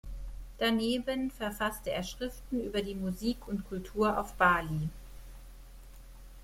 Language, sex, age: German, female, 50-59